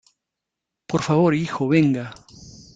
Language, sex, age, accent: Spanish, male, 50-59, Rioplatense: Argentina, Uruguay, este de Bolivia, Paraguay